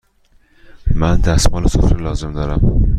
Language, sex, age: Persian, male, 30-39